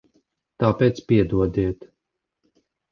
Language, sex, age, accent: Latvian, male, 40-49, bez akcenta